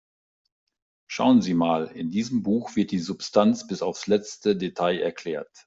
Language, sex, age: German, male, 50-59